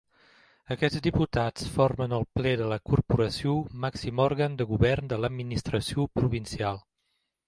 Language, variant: Catalan, Septentrional